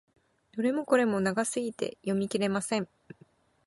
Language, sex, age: Japanese, female, 30-39